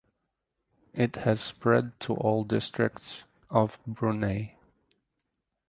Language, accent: English, United States English